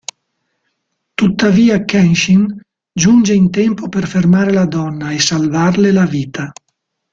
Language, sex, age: Italian, male, 60-69